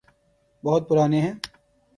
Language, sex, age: Urdu, male, 19-29